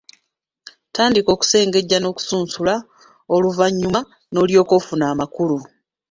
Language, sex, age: Ganda, female, 30-39